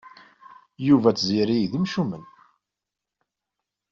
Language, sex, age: Kabyle, male, 40-49